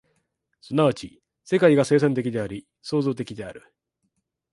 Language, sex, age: Japanese, male, 19-29